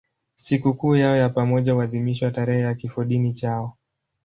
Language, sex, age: Swahili, male, 19-29